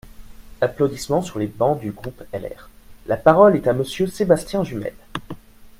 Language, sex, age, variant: French, male, 19-29, Français de métropole